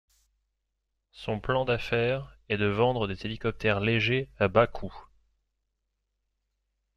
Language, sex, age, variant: French, male, 19-29, Français de métropole